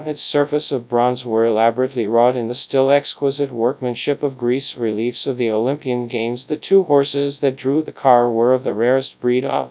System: TTS, FastPitch